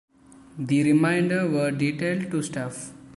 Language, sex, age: English, male, 19-29